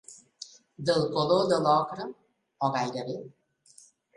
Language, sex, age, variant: Catalan, female, 40-49, Balear